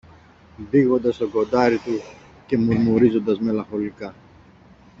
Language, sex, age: Greek, male, 40-49